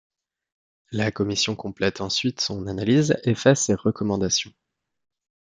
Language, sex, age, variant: French, male, 30-39, Français de métropole